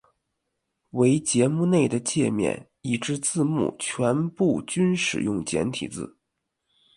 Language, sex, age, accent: Chinese, male, 19-29, 出生地：北京市